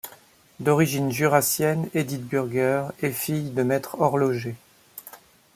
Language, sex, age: French, male, 40-49